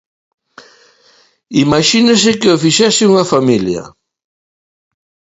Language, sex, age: Galician, male, 50-59